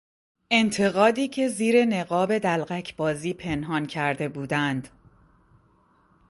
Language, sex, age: Persian, female, 40-49